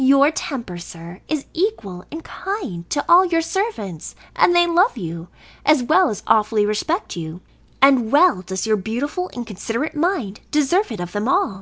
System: none